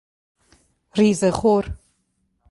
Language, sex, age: Persian, female, 40-49